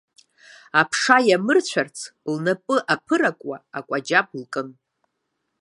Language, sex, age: Abkhazian, female, 50-59